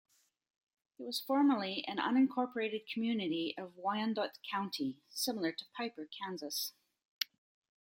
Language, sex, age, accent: English, female, 50-59, Canadian English